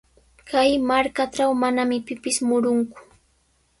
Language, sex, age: Sihuas Ancash Quechua, female, 30-39